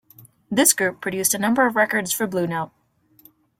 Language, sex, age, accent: English, female, under 19, United States English